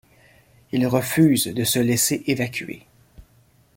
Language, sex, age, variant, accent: French, male, 40-49, Français d'Amérique du Nord, Français du Canada